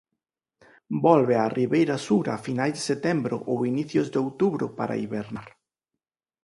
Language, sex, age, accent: Galician, male, 40-49, Normativo (estándar)